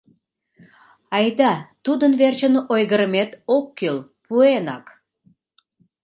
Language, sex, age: Mari, female, 40-49